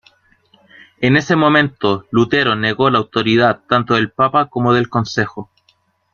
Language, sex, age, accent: Spanish, male, under 19, Chileno: Chile, Cuyo